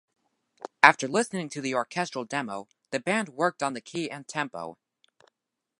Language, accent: English, United States English